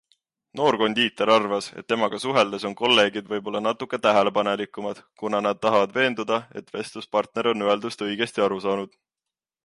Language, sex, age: Estonian, male, 19-29